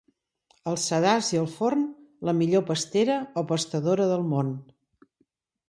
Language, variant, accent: Catalan, Central, central